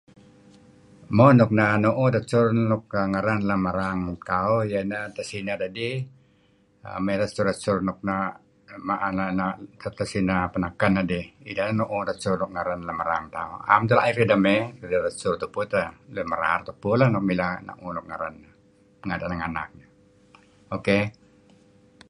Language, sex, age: Kelabit, male, 70-79